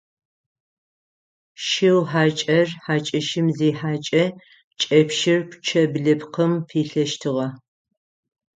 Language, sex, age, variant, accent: Adyghe, female, 50-59, Адыгабзэ (Кирил, пстэумэ зэдыряе), Кıэмгуй (Çemguy)